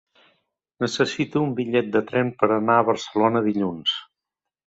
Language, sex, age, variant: Catalan, male, 60-69, Central